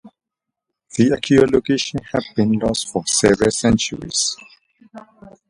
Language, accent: English, United States English